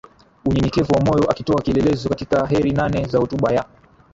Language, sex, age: Swahili, male, 19-29